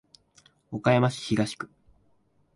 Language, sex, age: Japanese, male, 19-29